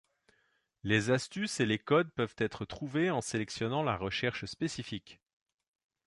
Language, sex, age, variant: French, male, 40-49, Français de métropole